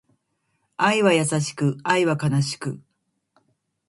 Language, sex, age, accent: Japanese, female, 50-59, 標準語; 東京